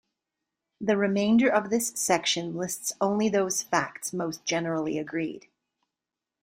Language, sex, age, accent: English, female, 40-49, United States English